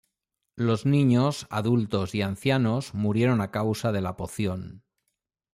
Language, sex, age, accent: Spanish, male, 50-59, España: Norte peninsular (Asturias, Castilla y León, Cantabria, País Vasco, Navarra, Aragón, La Rioja, Guadalajara, Cuenca)